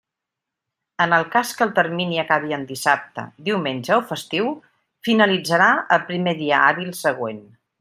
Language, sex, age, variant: Catalan, female, 60-69, Central